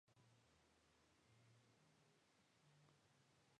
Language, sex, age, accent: Spanish, female, 19-29, México